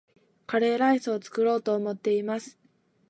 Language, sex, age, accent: Japanese, female, 19-29, 関西弁